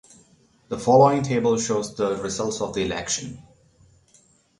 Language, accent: English, United States English; India and South Asia (India, Pakistan, Sri Lanka)